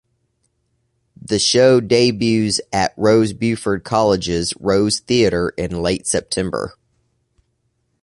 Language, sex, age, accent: English, male, 30-39, United States English